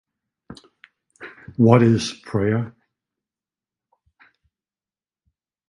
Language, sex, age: English, male, 60-69